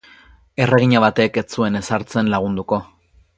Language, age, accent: Basque, 19-29, Erdialdekoa edo Nafarra (Gipuzkoa, Nafarroa)